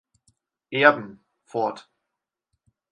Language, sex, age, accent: German, male, 19-29, Deutschland Deutsch